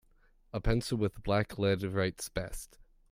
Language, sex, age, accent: English, male, under 19, United States English